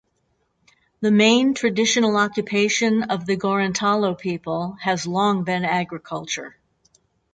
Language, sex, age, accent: English, female, 60-69, United States English